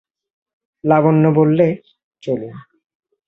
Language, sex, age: Bengali, male, 19-29